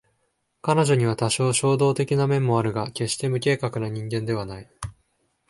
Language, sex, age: Japanese, male, 19-29